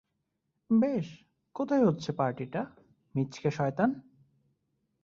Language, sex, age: Bengali, male, 19-29